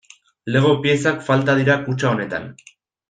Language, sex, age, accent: Basque, male, 19-29, Erdialdekoa edo Nafarra (Gipuzkoa, Nafarroa)